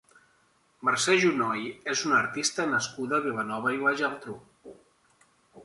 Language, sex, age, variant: Catalan, male, 50-59, Central